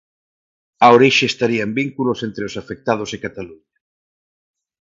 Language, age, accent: Galician, 30-39, Normativo (estándar); Neofalante